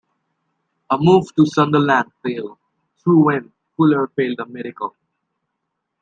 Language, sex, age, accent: English, male, 19-29, United States English